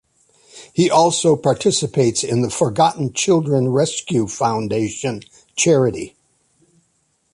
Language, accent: English, United States English